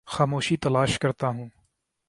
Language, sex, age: Urdu, male, 19-29